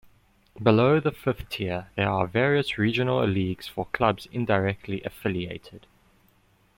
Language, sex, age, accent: English, male, 19-29, Southern African (South Africa, Zimbabwe, Namibia)